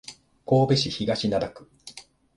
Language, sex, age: Japanese, male, 50-59